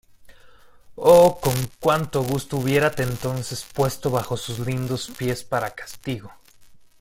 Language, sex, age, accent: Spanish, male, 19-29, México